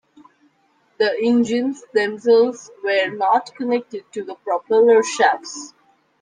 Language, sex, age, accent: English, female, 19-29, India and South Asia (India, Pakistan, Sri Lanka)